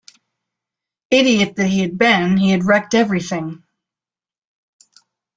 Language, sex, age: English, female, 80-89